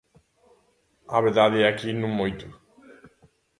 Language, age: Galician, 19-29